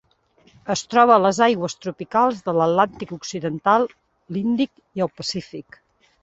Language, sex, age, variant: Catalan, female, 60-69, Central